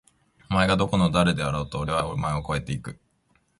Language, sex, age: Japanese, male, 19-29